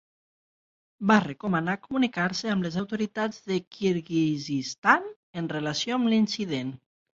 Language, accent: Catalan, Lleida